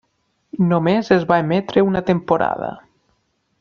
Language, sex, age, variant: Catalan, male, 19-29, Nord-Occidental